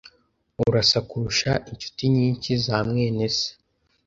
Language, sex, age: Kinyarwanda, male, under 19